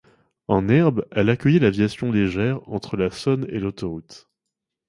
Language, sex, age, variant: French, male, 30-39, Français de métropole